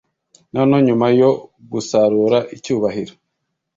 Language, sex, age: Kinyarwanda, male, 19-29